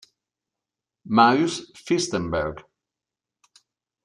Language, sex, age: Italian, male, 50-59